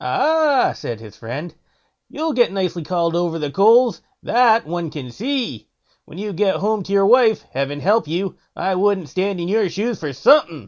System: none